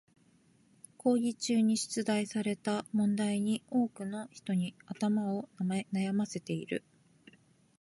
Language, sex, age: Japanese, female, 30-39